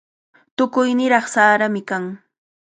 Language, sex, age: Cajatambo North Lima Quechua, female, 19-29